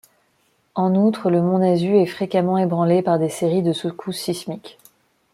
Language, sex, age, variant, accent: French, female, 30-39, Français d'Afrique subsaharienne et des îles africaines, Français de Madagascar